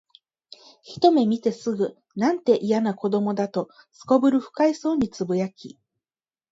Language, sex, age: Japanese, female, 30-39